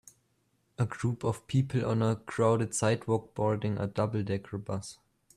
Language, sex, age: English, male, under 19